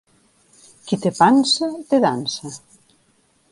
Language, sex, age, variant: Catalan, female, 40-49, Central